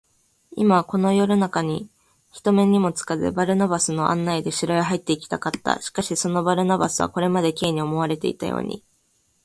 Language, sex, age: Japanese, female, 19-29